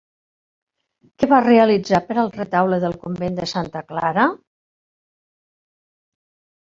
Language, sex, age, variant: Catalan, female, 60-69, Central